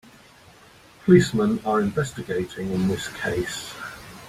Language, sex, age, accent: English, male, 50-59, England English